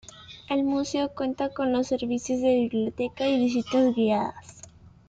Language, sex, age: Spanish, female, under 19